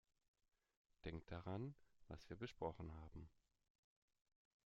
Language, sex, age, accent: German, male, 30-39, Deutschland Deutsch